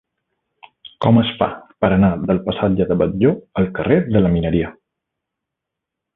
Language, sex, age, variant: Catalan, male, 40-49, Balear